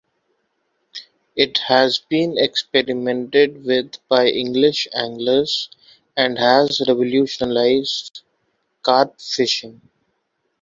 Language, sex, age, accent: English, male, 19-29, India and South Asia (India, Pakistan, Sri Lanka)